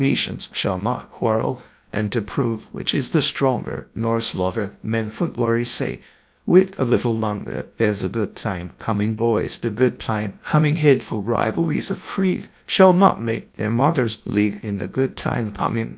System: TTS, GlowTTS